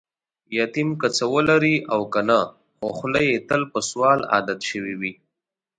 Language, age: Pashto, 19-29